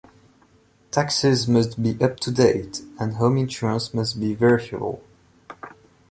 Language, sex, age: English, male, 19-29